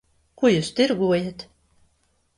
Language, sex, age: Latvian, female, 60-69